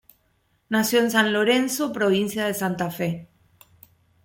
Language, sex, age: Spanish, female, 40-49